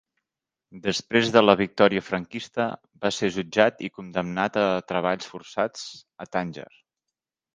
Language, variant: Catalan, Central